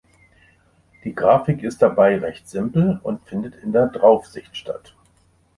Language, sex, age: German, male, 60-69